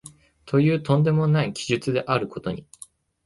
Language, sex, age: Japanese, male, 19-29